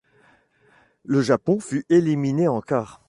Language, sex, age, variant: French, male, 40-49, Français de métropole